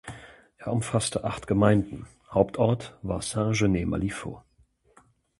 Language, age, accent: German, 40-49, Deutschland Deutsch